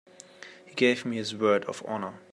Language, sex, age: English, male, 19-29